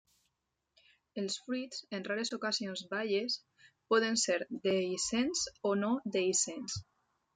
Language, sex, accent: Catalan, female, valencià